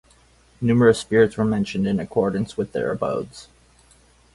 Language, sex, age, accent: English, male, 30-39, United States English